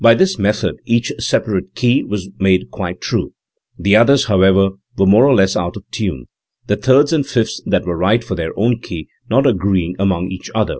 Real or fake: real